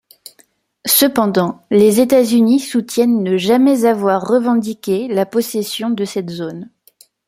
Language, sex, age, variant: French, female, 19-29, Français de métropole